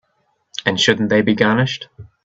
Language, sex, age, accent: English, male, 19-29, New Zealand English